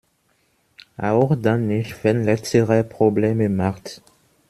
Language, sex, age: German, male, 19-29